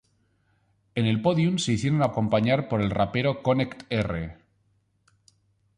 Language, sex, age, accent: Spanish, male, 50-59, España: Norte peninsular (Asturias, Castilla y León, Cantabria, País Vasco, Navarra, Aragón, La Rioja, Guadalajara, Cuenca)